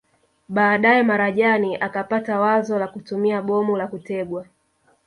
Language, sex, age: Swahili, female, 19-29